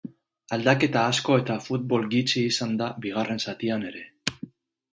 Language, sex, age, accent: Basque, male, 30-39, Mendebalekoa (Araba, Bizkaia, Gipuzkoako mendebaleko herri batzuk)